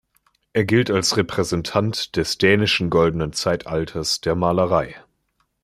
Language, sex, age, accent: German, male, 19-29, Deutschland Deutsch